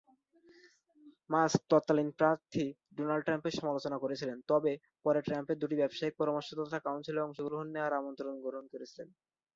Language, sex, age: Bengali, male, under 19